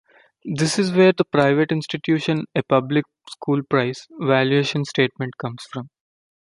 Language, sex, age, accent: English, male, 19-29, India and South Asia (India, Pakistan, Sri Lanka)